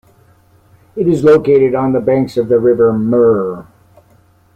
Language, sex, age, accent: English, male, 60-69, Canadian English